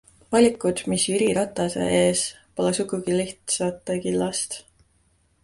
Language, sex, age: Estonian, female, 19-29